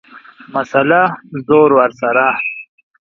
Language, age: Pashto, 19-29